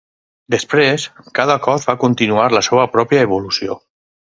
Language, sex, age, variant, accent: Catalan, male, 50-59, Valencià meridional, valencià